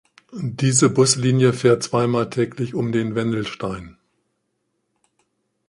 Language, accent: German, Deutschland Deutsch